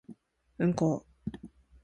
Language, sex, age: Japanese, female, 19-29